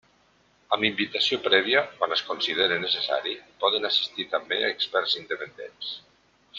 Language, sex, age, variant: Catalan, male, 60-69, Nord-Occidental